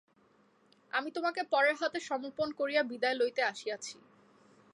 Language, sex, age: Bengali, female, 19-29